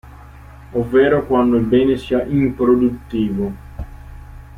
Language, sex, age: Italian, male, 19-29